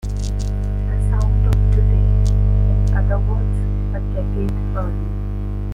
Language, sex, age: English, female, 19-29